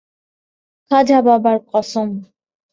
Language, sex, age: Bengali, female, 19-29